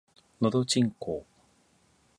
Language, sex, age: Japanese, male, 40-49